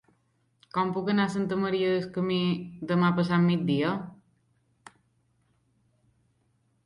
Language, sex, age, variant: Catalan, female, 19-29, Balear